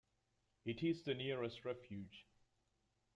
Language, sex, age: English, male, 30-39